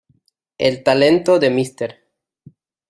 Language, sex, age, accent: Spanish, male, 19-29, Caribe: Cuba, Venezuela, Puerto Rico, República Dominicana, Panamá, Colombia caribeña, México caribeño, Costa del golfo de México